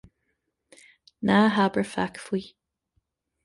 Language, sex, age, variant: Irish, female, 50-59, Gaeilge Uladh